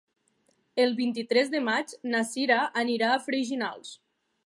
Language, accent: Catalan, Tortosí